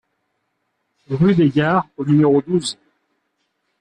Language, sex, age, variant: French, male, 40-49, Français de métropole